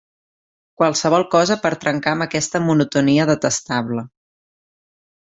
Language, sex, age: Catalan, female, 30-39